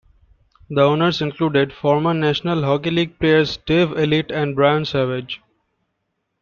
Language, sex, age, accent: English, male, 19-29, India and South Asia (India, Pakistan, Sri Lanka)